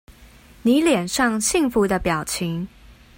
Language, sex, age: Chinese, female, 30-39